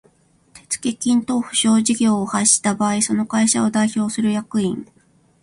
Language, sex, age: Japanese, female, 40-49